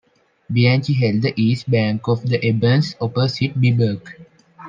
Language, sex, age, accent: English, male, 19-29, India and South Asia (India, Pakistan, Sri Lanka)